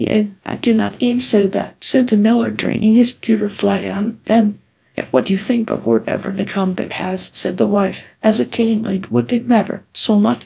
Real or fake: fake